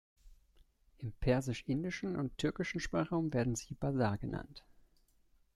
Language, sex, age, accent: German, male, 19-29, Deutschland Deutsch